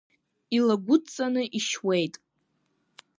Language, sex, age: Abkhazian, female, under 19